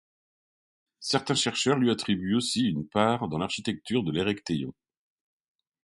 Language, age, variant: French, 50-59, Français de métropole